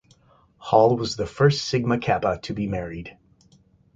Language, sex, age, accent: English, male, 50-59, United States English